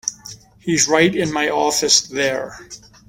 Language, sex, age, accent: English, male, 50-59, United States English